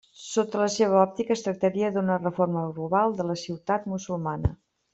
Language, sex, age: Catalan, female, 60-69